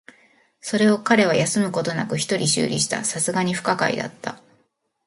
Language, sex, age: Japanese, female, 40-49